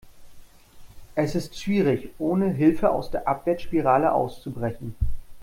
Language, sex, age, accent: German, male, 30-39, Deutschland Deutsch